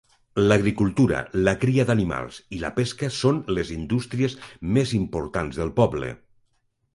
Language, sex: Catalan, male